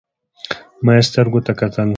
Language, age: Pashto, 19-29